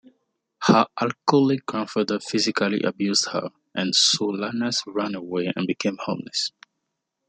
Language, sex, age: English, male, 19-29